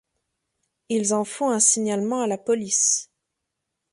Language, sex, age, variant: French, female, 30-39, Français de métropole